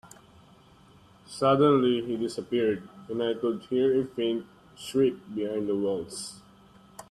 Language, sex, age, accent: English, male, 19-29, Filipino